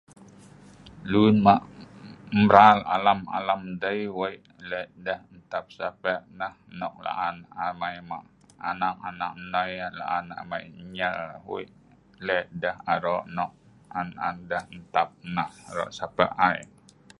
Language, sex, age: Sa'ban, female, 60-69